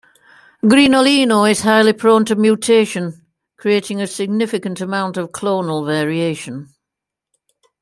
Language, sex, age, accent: English, female, 60-69, England English